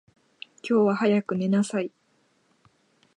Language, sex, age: Japanese, female, 19-29